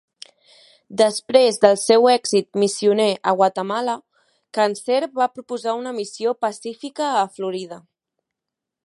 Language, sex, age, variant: Catalan, female, 19-29, Central